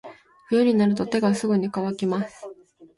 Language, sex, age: Japanese, female, 19-29